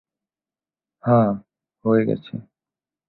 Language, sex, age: Bengali, male, 19-29